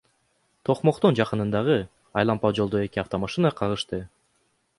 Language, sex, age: Kyrgyz, male, 19-29